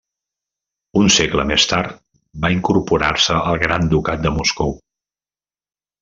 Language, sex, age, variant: Catalan, male, 50-59, Central